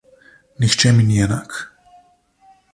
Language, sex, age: Slovenian, male, 30-39